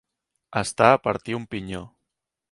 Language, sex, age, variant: Catalan, male, 19-29, Central